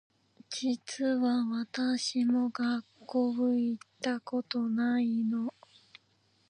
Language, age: Japanese, 19-29